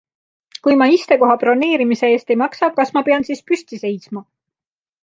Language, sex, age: Estonian, female, 30-39